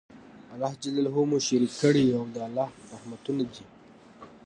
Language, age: Pashto, 19-29